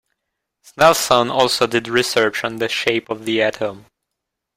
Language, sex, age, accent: English, male, 19-29, United States English